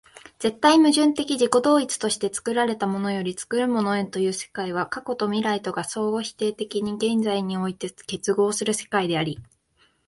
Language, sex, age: Japanese, female, 19-29